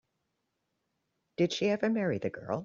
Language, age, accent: English, 30-39, Canadian English